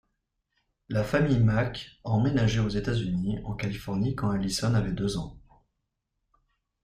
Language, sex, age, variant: French, male, 30-39, Français de métropole